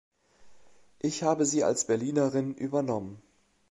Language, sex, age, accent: German, male, 40-49, Deutschland Deutsch